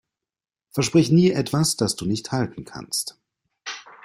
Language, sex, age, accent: German, male, 30-39, Deutschland Deutsch